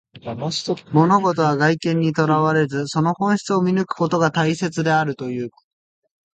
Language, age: Japanese, 19-29